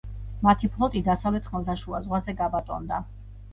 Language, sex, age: Georgian, female, 40-49